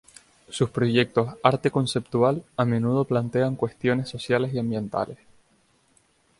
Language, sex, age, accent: Spanish, male, 19-29, España: Islas Canarias